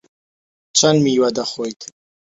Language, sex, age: Central Kurdish, male, 19-29